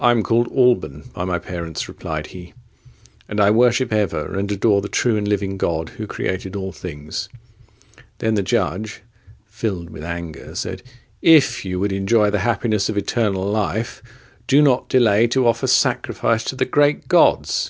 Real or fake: real